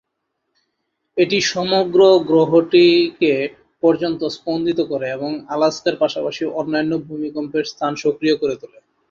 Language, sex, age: Bengali, male, 30-39